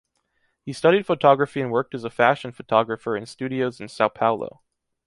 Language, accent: English, United States English